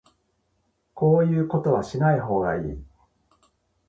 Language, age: Japanese, 40-49